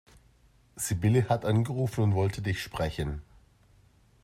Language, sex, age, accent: German, male, 50-59, Deutschland Deutsch